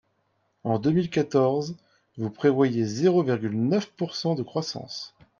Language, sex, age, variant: French, male, 30-39, Français de métropole